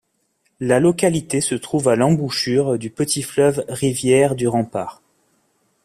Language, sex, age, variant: French, male, 40-49, Français de métropole